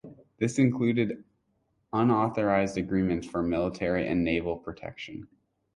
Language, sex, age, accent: English, male, 19-29, United States English